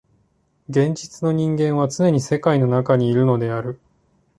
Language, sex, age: Japanese, male, 30-39